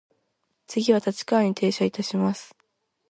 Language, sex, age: Japanese, female, 19-29